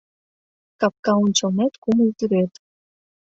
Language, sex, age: Mari, female, 19-29